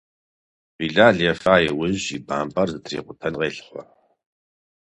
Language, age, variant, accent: Kabardian, 40-49, Адыгэбзэ (Къэбэрдей, Кирил, псоми зэдай), Джылэхъстэней (Gilahsteney)